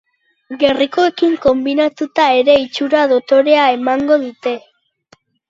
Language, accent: Basque, Mendebalekoa (Araba, Bizkaia, Gipuzkoako mendebaleko herri batzuk)